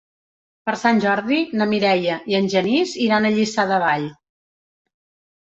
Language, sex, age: Catalan, female, 50-59